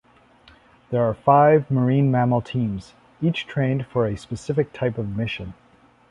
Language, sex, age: English, male, 30-39